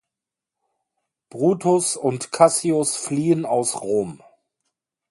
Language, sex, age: German, male, 50-59